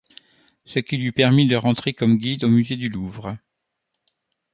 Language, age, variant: French, 60-69, Français de métropole